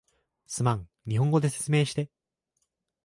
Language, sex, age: Japanese, male, 19-29